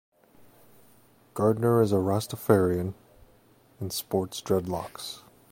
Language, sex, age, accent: English, male, 19-29, United States English